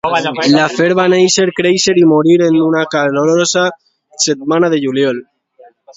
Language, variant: Catalan, Alacantí